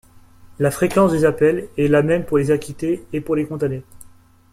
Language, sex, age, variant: French, male, 19-29, Français de métropole